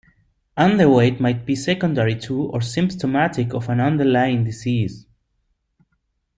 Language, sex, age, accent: English, male, 30-39, United States English